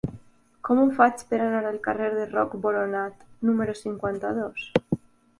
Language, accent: Catalan, valencià